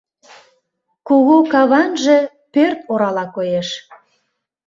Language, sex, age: Mari, female, 40-49